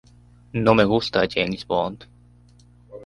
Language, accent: Spanish, Andino-Pacífico: Colombia, Perú, Ecuador, oeste de Bolivia y Venezuela andina